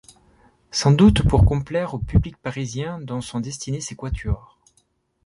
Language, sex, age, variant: French, male, 30-39, Français de métropole